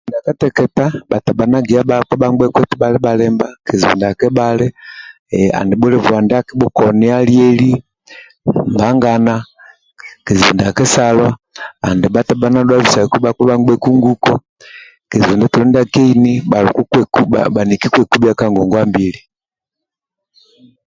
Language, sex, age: Amba (Uganda), male, 40-49